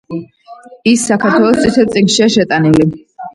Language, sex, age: Georgian, female, under 19